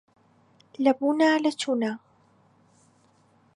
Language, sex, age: Central Kurdish, female, 19-29